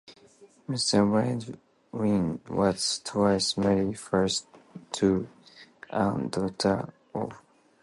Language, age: English, 19-29